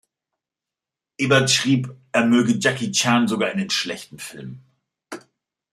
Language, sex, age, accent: German, male, 50-59, Deutschland Deutsch